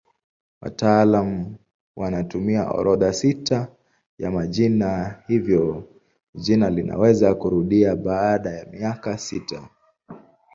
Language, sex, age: Swahili, male, 19-29